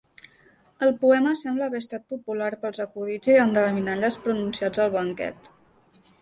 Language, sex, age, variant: Catalan, female, 19-29, Central